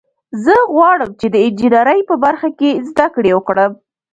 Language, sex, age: Pashto, female, 19-29